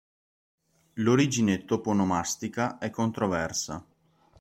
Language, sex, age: Italian, male, 19-29